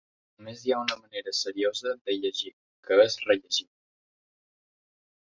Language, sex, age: Catalan, male, under 19